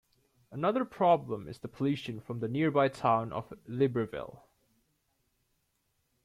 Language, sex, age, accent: English, male, 19-29, Australian English